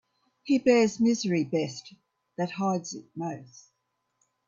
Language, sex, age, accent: English, female, 70-79, Australian English